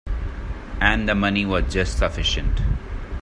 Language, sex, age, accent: English, male, 30-39, India and South Asia (India, Pakistan, Sri Lanka)